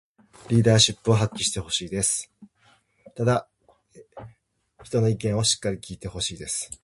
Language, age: English, 50-59